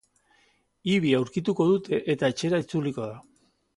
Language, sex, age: Basque, male, 60-69